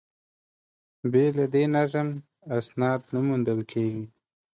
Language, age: Pashto, 19-29